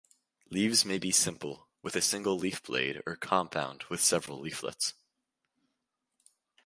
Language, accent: English, United States English